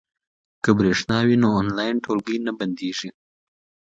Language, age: Pashto, 19-29